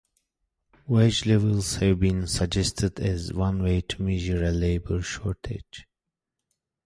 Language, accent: English, United States English